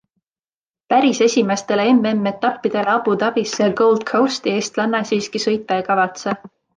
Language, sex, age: Estonian, female, 19-29